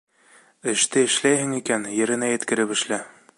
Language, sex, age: Bashkir, male, 19-29